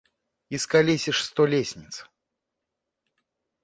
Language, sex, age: Russian, male, 30-39